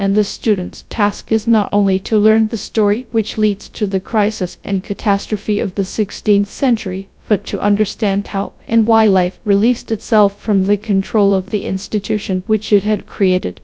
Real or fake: fake